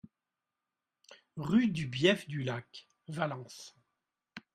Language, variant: French, Français de métropole